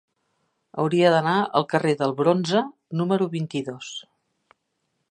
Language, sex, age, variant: Catalan, female, 60-69, Central